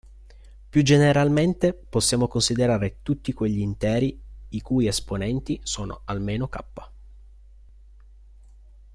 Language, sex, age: Italian, male, 30-39